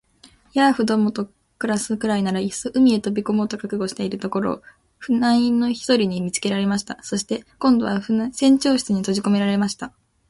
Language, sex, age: Japanese, female, under 19